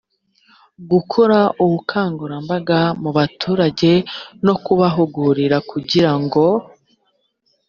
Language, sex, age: Kinyarwanda, female, 30-39